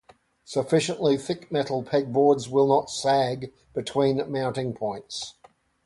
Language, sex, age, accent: English, male, 60-69, Australian English